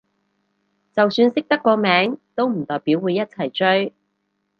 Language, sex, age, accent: Cantonese, female, 30-39, 广州音